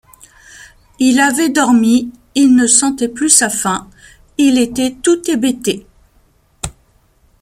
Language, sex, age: French, female, 50-59